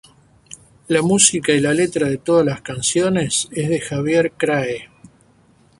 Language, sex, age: Spanish, male, 70-79